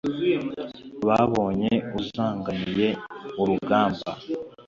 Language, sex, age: Kinyarwanda, male, under 19